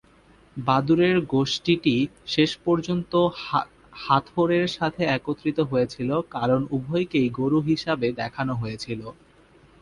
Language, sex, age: Bengali, male, 19-29